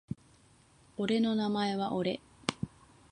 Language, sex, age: Japanese, female, 19-29